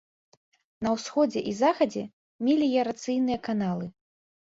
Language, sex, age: Belarusian, female, 19-29